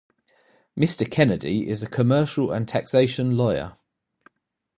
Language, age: English, 40-49